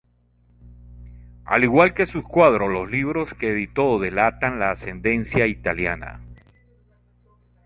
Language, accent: Spanish, Andino-Pacífico: Colombia, Perú, Ecuador, oeste de Bolivia y Venezuela andina